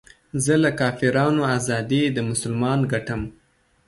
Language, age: Pashto, 19-29